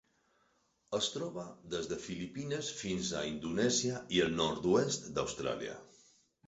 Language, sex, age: Catalan, male, 50-59